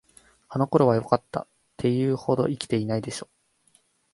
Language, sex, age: Japanese, male, 19-29